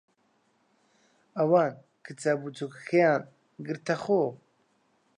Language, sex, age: Central Kurdish, male, 19-29